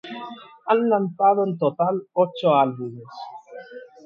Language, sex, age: Spanish, male, 19-29